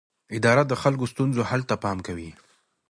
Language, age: Pashto, 19-29